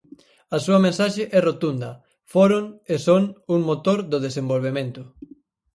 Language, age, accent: Galician, 19-29, Atlántico (seseo e gheada)